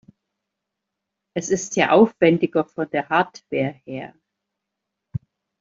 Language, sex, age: German, female, 60-69